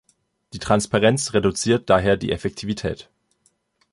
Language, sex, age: German, male, 19-29